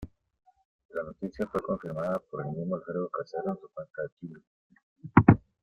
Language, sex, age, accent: Spanish, male, 50-59, América central